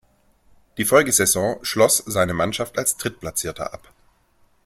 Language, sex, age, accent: German, male, 30-39, Deutschland Deutsch